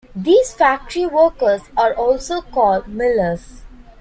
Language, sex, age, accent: English, female, 19-29, India and South Asia (India, Pakistan, Sri Lanka)